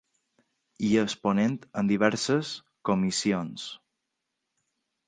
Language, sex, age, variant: Catalan, male, under 19, Balear